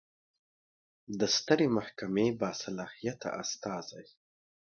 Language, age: Pashto, 19-29